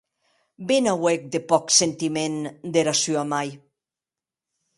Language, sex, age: Occitan, female, 60-69